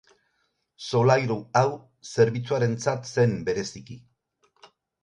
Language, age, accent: Basque, 60-69, Erdialdekoa edo Nafarra (Gipuzkoa, Nafarroa)